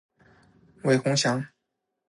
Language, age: Chinese, 19-29